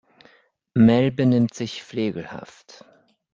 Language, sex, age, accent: German, male, 50-59, Deutschland Deutsch